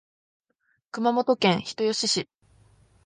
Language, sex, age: Japanese, female, 19-29